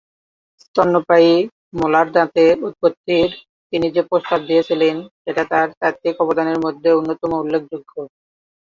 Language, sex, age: Bengali, male, 19-29